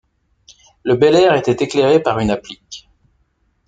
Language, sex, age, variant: French, male, 40-49, Français de métropole